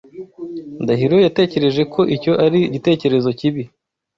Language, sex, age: Kinyarwanda, male, 19-29